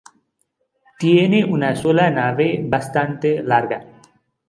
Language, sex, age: Spanish, male, 30-39